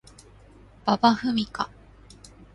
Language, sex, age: Japanese, female, 30-39